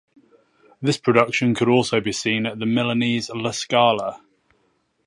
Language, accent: English, England English